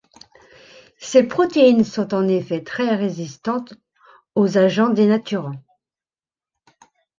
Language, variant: French, Français de métropole